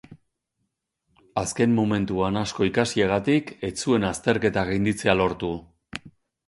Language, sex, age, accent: Basque, male, 50-59, Erdialdekoa edo Nafarra (Gipuzkoa, Nafarroa)